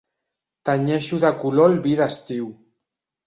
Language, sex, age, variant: Catalan, male, 50-59, Central